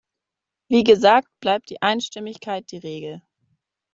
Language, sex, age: German, female, 19-29